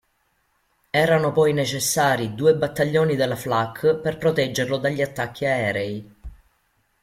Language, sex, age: Italian, female, 40-49